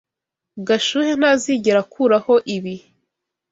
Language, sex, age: Kinyarwanda, female, 19-29